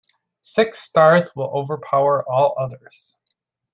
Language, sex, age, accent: English, male, 19-29, United States English